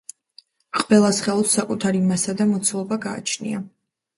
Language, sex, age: Georgian, female, 19-29